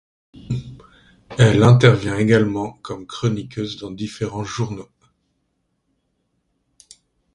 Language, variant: French, Français d'Europe